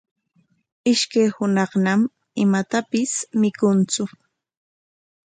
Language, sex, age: Corongo Ancash Quechua, female, 30-39